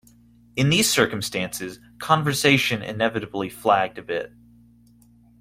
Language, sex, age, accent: English, male, 19-29, United States English